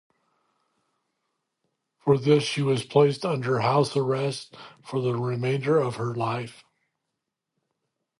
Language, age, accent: English, 60-69, United States English